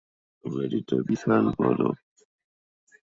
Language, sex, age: Bengali, male, 19-29